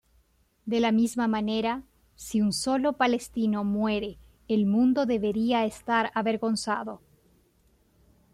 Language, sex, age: Spanish, female, 30-39